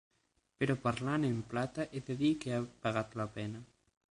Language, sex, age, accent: Catalan, male, 19-29, central; nord-occidental